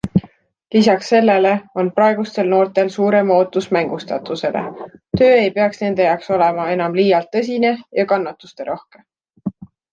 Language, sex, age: Estonian, female, 19-29